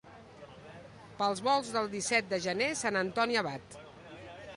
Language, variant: Catalan, Central